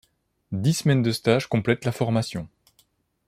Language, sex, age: French, male, 30-39